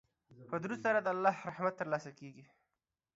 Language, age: Pashto, 19-29